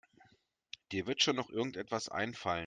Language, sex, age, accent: German, male, 40-49, Deutschland Deutsch